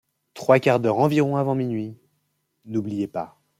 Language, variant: French, Français de métropole